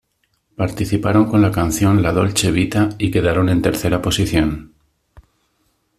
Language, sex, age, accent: Spanish, male, 60-69, España: Centro-Sur peninsular (Madrid, Toledo, Castilla-La Mancha)